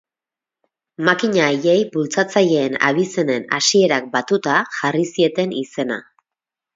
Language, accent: Basque, Mendebalekoa (Araba, Bizkaia, Gipuzkoako mendebaleko herri batzuk)